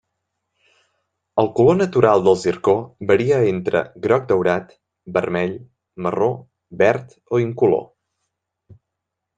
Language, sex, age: Catalan, male, 19-29